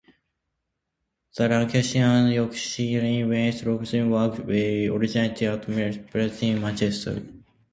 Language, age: English, 19-29